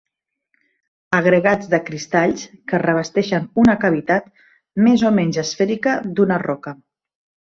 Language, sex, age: Catalan, female, 40-49